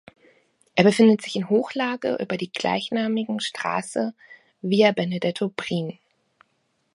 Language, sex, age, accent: German, female, 30-39, Deutschland Deutsch